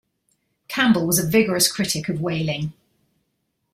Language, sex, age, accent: English, female, 40-49, England English